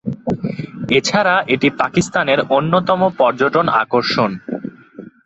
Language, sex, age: Bengali, male, 19-29